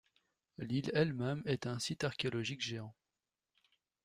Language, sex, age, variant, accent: French, male, 30-39, Français d'Europe, Français de Belgique